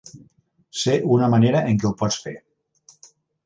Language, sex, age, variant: Catalan, male, 60-69, Central